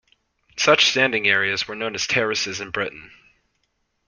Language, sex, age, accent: English, male, under 19, United States English